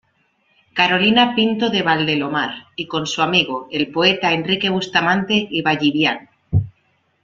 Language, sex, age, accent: Spanish, female, 30-39, España: Centro-Sur peninsular (Madrid, Toledo, Castilla-La Mancha)